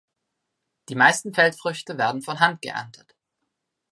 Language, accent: German, Österreichisches Deutsch